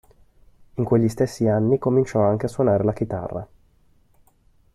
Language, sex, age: Italian, male, 19-29